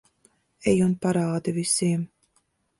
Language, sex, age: Latvian, female, 40-49